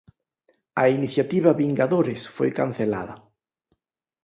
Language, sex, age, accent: Galician, male, 40-49, Normativo (estándar)